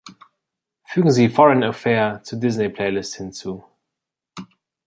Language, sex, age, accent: German, male, 19-29, Deutschland Deutsch